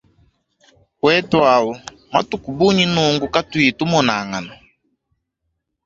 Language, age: Luba-Lulua, 19-29